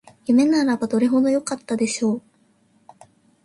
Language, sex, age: Japanese, female, 19-29